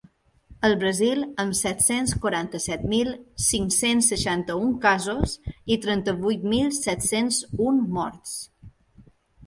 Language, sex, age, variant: Catalan, female, 30-39, Balear